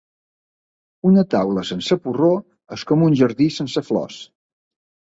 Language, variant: Catalan, Balear